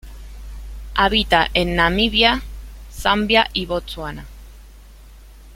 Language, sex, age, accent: Spanish, female, 19-29, Rioplatense: Argentina, Uruguay, este de Bolivia, Paraguay